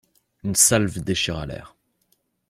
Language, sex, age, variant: French, male, 19-29, Français de métropole